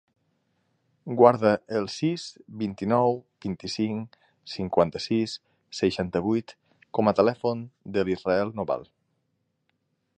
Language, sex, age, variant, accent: Catalan, male, 30-39, Central, Lleidatà